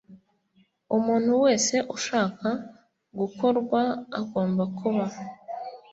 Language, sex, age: Kinyarwanda, female, 30-39